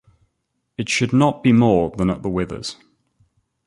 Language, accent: English, England English